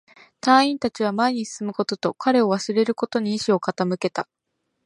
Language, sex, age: Japanese, female, 19-29